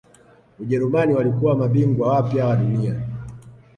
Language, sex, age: Swahili, male, 19-29